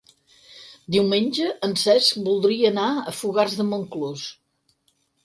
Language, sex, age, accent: Catalan, female, 60-69, Empordanès